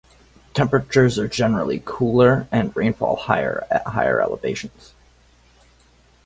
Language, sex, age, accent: English, male, 30-39, United States English